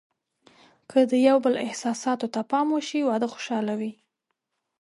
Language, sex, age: Pashto, female, 19-29